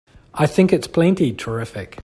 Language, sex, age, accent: English, male, 40-49, Australian English